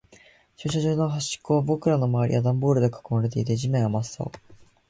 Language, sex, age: Japanese, male, 19-29